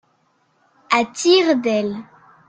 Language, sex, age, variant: French, female, 40-49, Français de métropole